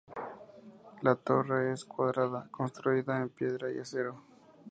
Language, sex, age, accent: Spanish, male, 19-29, México